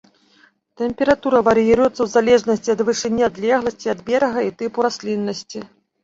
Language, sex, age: Belarusian, female, 40-49